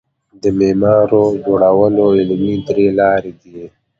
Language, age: Pashto, 19-29